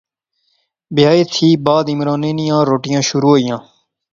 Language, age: Pahari-Potwari, 19-29